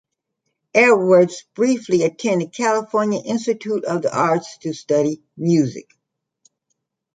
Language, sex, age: English, female, 60-69